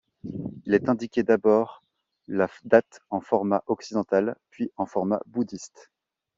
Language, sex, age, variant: French, male, 30-39, Français de métropole